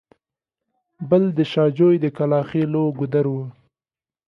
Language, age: Pashto, 19-29